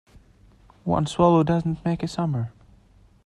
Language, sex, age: English, male, 19-29